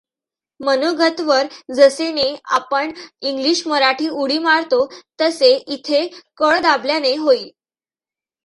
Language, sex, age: Marathi, female, under 19